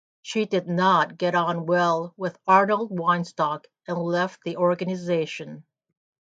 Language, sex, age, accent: English, female, 50-59, United States English